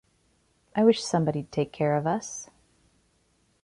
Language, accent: English, United States English